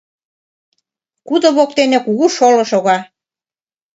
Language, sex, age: Mari, female, 19-29